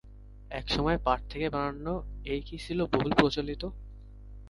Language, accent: Bengali, Bangla